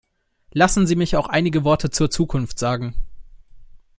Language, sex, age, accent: German, male, 19-29, Deutschland Deutsch